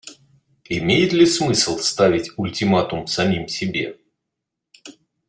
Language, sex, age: Russian, male, 40-49